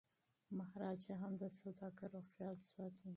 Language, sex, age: Pashto, female, 30-39